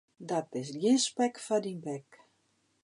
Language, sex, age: Western Frisian, female, 60-69